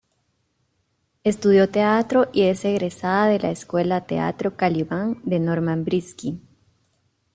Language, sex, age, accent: Spanish, female, 30-39, América central